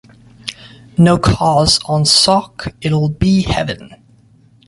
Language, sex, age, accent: English, male, 19-29, United States English